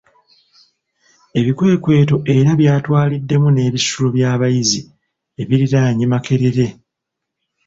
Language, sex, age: Ganda, male, 40-49